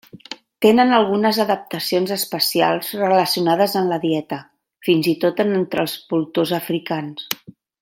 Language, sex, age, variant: Catalan, female, 50-59, Central